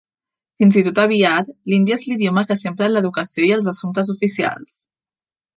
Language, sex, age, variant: Catalan, female, 19-29, Central